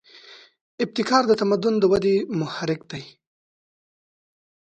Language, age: Pashto, 19-29